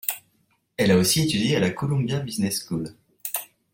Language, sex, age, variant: French, male, 19-29, Français de métropole